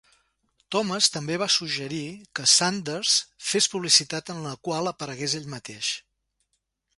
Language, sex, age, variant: Catalan, male, 60-69, Septentrional